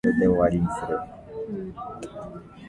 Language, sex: English, female